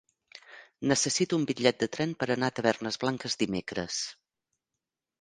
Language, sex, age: Catalan, female, 50-59